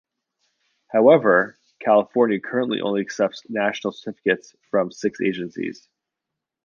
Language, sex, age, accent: English, male, 40-49, Canadian English